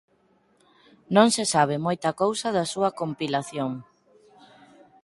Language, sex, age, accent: Galician, female, 19-29, Normativo (estándar)